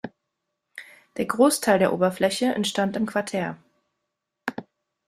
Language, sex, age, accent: German, female, 19-29, Deutschland Deutsch